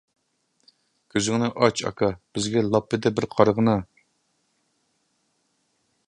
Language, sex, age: Uyghur, male, 40-49